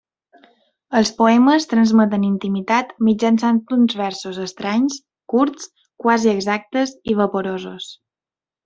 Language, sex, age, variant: Catalan, female, 19-29, Balear